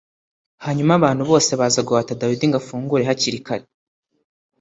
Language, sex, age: Kinyarwanda, male, under 19